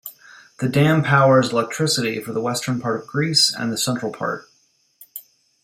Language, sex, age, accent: English, male, 40-49, United States English